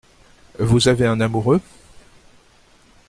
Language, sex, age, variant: French, male, 60-69, Français de métropole